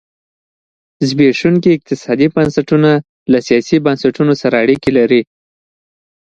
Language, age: Pashto, under 19